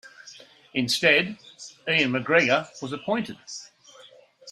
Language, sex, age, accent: English, male, 50-59, Australian English